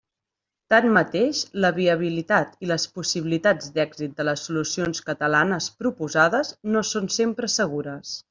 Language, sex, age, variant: Catalan, female, 30-39, Central